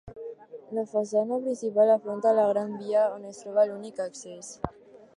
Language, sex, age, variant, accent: Catalan, female, under 19, Alacantí, valencià